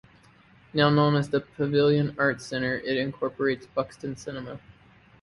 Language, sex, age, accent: English, male, 30-39, United States English